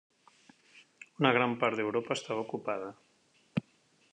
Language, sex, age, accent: Catalan, male, 50-59, valencià